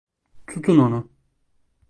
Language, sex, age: Turkish, male, 19-29